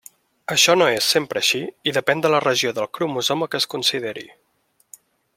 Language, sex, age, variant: Catalan, male, 19-29, Central